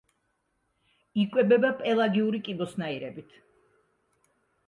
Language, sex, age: Georgian, female, 60-69